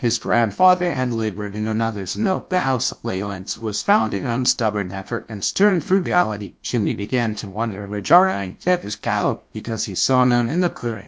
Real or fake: fake